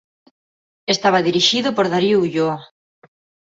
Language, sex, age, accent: Galician, female, 19-29, Neofalante